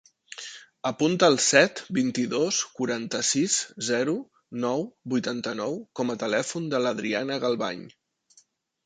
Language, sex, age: Catalan, male, 40-49